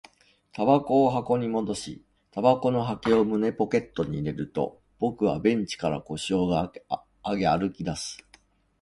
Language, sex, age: Japanese, male, 60-69